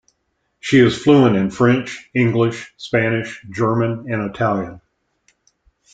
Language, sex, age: English, male, 60-69